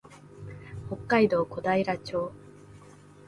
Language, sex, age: Japanese, female, 19-29